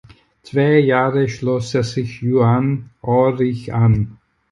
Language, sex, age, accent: German, male, 70-79, Österreichisches Deutsch